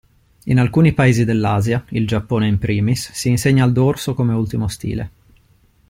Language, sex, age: Italian, male, 30-39